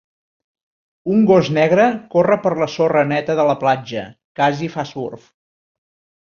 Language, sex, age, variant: Catalan, male, 50-59, Central